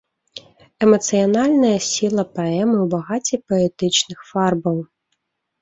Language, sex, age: Belarusian, female, 19-29